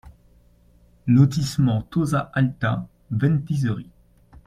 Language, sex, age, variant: French, male, 19-29, Français de métropole